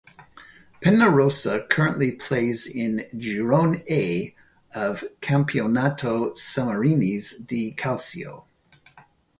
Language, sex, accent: English, male, United States English